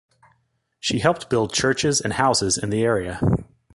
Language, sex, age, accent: English, male, 40-49, United States English